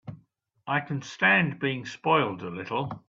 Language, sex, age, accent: English, male, 70-79, England English